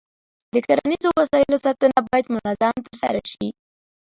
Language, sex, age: Pashto, female, under 19